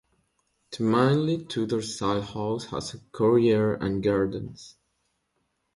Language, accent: English, United States English